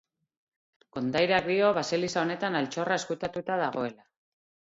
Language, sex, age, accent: Basque, female, 40-49, Mendebalekoa (Araba, Bizkaia, Gipuzkoako mendebaleko herri batzuk)